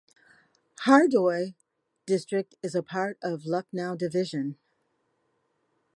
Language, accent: English, United States English